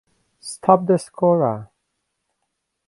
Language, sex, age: English, male, 50-59